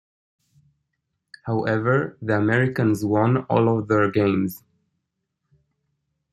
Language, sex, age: English, male, 19-29